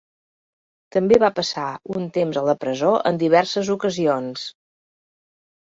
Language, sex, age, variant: Catalan, female, 50-59, Central